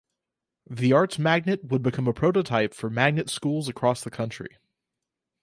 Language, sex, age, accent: English, male, 19-29, United States English